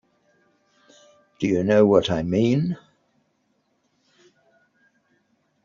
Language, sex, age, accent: English, male, 80-89, England English